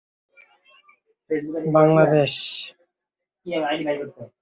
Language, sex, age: Bengali, male, 30-39